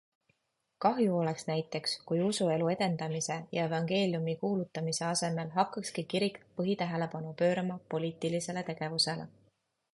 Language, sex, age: Estonian, female, 30-39